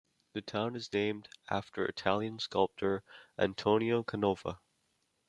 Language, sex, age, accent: English, male, under 19, United States English